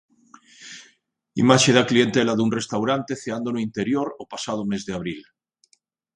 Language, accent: Galician, Central (gheada)